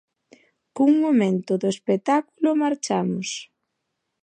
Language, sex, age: Galician, female, 19-29